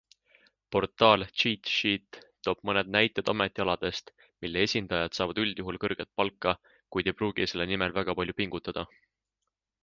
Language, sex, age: Estonian, male, 19-29